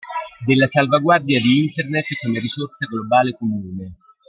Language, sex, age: Italian, male, 50-59